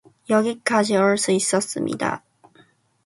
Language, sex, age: Korean, female, 19-29